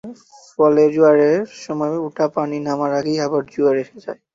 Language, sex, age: Bengali, male, 19-29